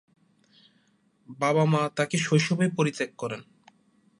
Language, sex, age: Bengali, male, 19-29